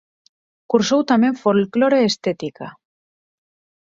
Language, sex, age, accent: Galician, female, 19-29, Normativo (estándar)